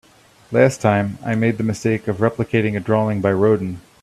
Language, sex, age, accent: English, male, 19-29, United States English